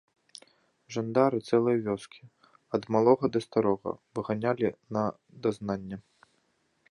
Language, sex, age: Belarusian, male, 19-29